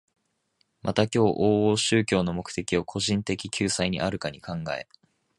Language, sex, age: Japanese, male, 19-29